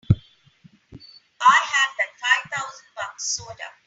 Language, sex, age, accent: English, female, 50-59, India and South Asia (India, Pakistan, Sri Lanka)